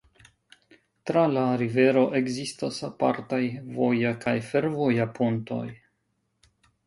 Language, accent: Esperanto, Internacia